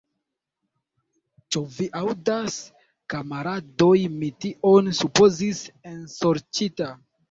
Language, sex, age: Esperanto, male, 19-29